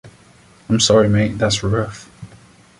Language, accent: English, England English